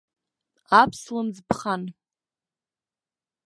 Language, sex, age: Abkhazian, female, under 19